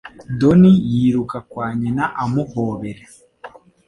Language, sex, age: Kinyarwanda, male, 19-29